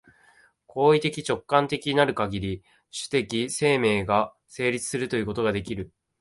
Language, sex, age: Japanese, male, 19-29